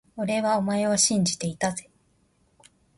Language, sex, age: Japanese, female, 30-39